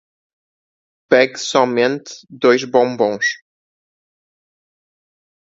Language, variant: Portuguese, Portuguese (Portugal)